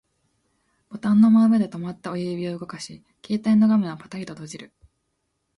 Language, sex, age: Japanese, female, 19-29